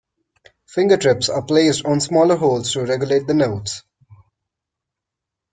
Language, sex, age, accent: English, male, 19-29, India and South Asia (India, Pakistan, Sri Lanka)